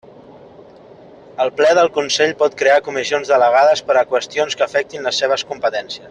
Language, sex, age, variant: Catalan, male, 30-39, Central